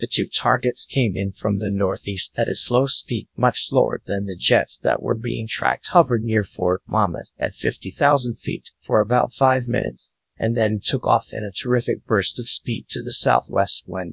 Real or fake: fake